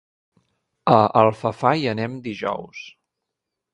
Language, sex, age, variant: Catalan, male, 19-29, Central